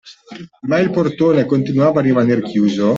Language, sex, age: Italian, male, 50-59